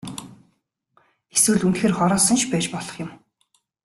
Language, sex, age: Mongolian, female, 19-29